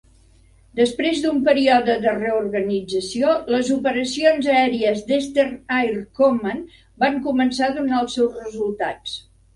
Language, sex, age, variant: Catalan, female, 60-69, Central